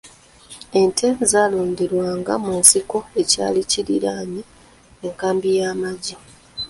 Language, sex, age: Ganda, female, 19-29